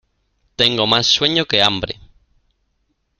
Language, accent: Spanish, España: Norte peninsular (Asturias, Castilla y León, Cantabria, País Vasco, Navarra, Aragón, La Rioja, Guadalajara, Cuenca)